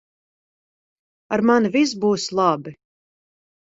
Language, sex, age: Latvian, female, 19-29